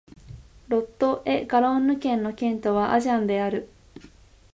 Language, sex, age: Japanese, female, 19-29